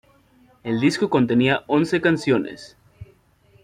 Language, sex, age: Spanish, male, under 19